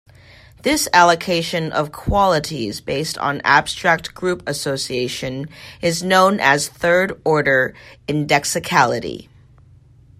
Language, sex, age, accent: English, female, 30-39, United States English